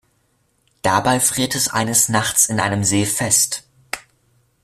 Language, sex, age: German, male, under 19